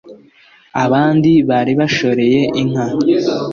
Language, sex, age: Kinyarwanda, male, 19-29